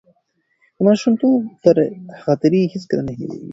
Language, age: Pashto, 19-29